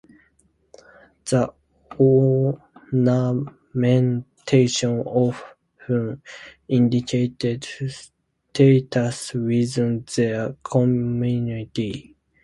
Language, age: English, 19-29